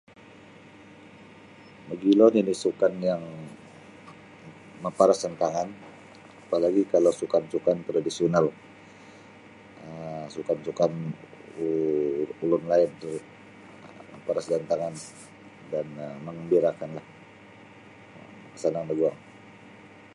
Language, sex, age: Sabah Bisaya, male, 40-49